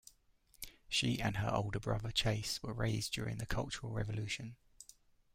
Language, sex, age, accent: English, male, 50-59, England English